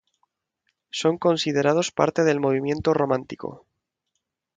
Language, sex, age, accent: Spanish, male, 19-29, España: Centro-Sur peninsular (Madrid, Toledo, Castilla-La Mancha)